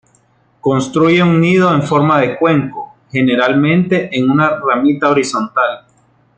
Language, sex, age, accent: Spanish, male, 19-29, América central